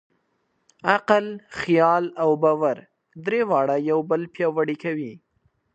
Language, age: Pashto, under 19